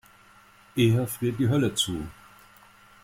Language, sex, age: German, male, 60-69